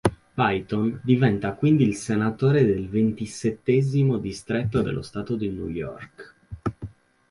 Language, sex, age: Italian, male, 19-29